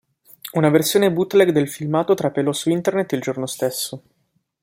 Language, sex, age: Italian, male, 19-29